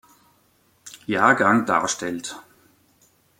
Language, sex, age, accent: German, male, 40-49, Österreichisches Deutsch